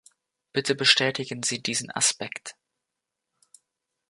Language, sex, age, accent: German, male, 19-29, Deutschland Deutsch